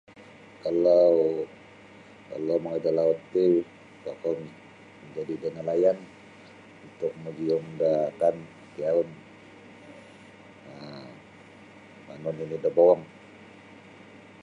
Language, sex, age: Sabah Bisaya, male, 40-49